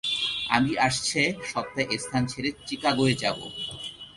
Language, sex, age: Bengali, male, 30-39